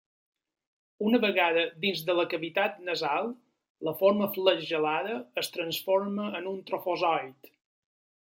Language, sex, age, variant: Catalan, male, 40-49, Balear